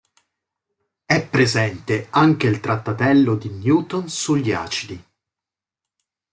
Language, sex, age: Italian, male, 40-49